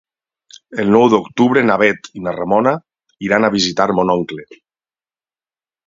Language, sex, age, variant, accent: Catalan, male, 40-49, Valencià septentrional, valencià